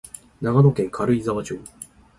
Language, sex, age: Japanese, male, 19-29